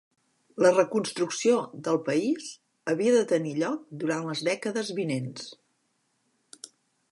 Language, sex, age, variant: Catalan, female, 40-49, Central